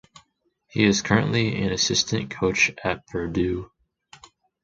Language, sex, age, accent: English, male, 19-29, United States English